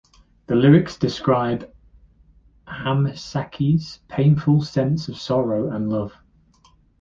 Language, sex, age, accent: English, male, 19-29, England English